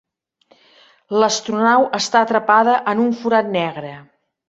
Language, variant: Catalan, Central